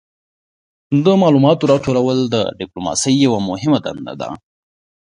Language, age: Pashto, 19-29